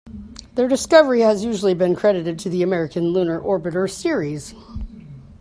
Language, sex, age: English, female, 40-49